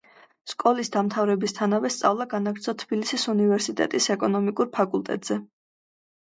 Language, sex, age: Georgian, female, 19-29